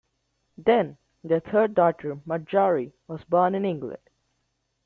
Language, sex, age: English, male, 19-29